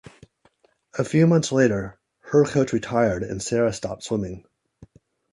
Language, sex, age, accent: English, male, 40-49, United States English